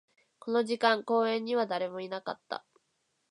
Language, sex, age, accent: Japanese, female, 19-29, 標準語